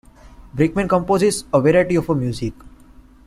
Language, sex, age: English, male, 19-29